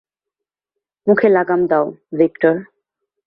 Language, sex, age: Bengali, female, 19-29